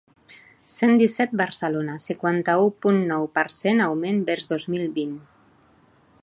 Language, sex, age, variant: Catalan, female, 40-49, Central